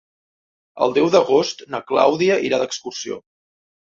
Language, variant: Catalan, Central